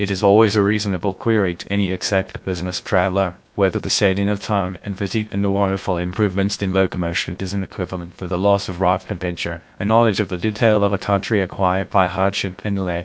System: TTS, GlowTTS